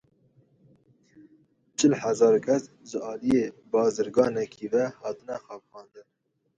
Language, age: Kurdish, 19-29